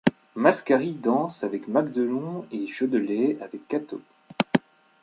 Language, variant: French, Français de métropole